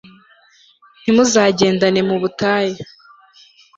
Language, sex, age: Kinyarwanda, female, 19-29